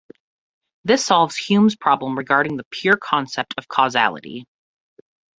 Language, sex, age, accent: English, female, 30-39, United States English